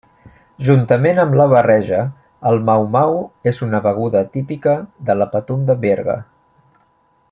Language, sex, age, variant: Catalan, male, 40-49, Central